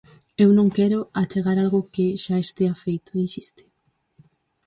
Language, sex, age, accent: Galician, female, 19-29, Oriental (común en zona oriental)